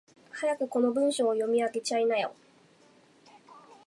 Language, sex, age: Japanese, female, 19-29